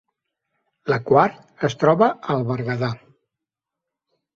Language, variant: Catalan, Central